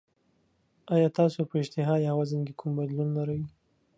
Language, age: Pashto, 19-29